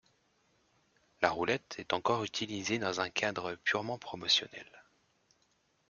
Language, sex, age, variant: French, male, 30-39, Français de métropole